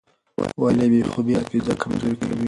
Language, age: Pashto, under 19